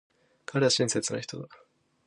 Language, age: Japanese, 19-29